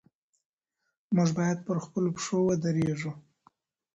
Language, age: Pashto, 30-39